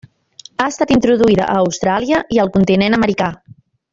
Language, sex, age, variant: Catalan, female, 40-49, Nord-Occidental